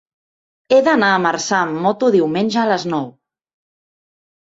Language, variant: Catalan, Central